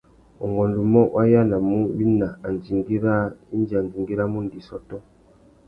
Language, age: Tuki, 40-49